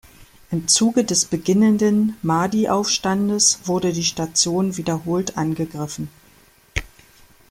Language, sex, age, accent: German, female, 50-59, Deutschland Deutsch